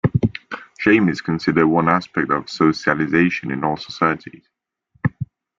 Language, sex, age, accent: English, male, 19-29, England English